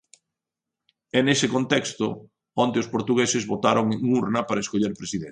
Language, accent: Galician, Central (gheada)